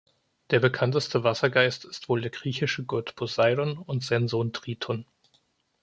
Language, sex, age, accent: German, male, 19-29, Deutschland Deutsch